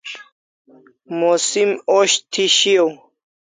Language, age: Kalasha, 19-29